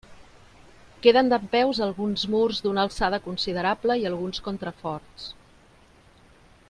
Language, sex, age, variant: Catalan, female, 40-49, Septentrional